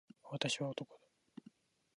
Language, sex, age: Japanese, male, 19-29